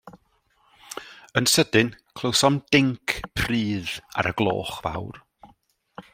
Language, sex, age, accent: Welsh, male, 40-49, Y Deyrnas Unedig Cymraeg